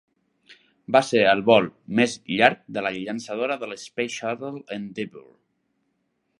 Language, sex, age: Catalan, male, 19-29